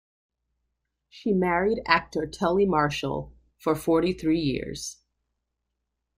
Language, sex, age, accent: English, female, 30-39, United States English